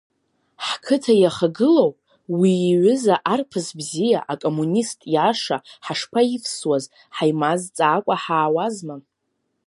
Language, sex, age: Abkhazian, female, under 19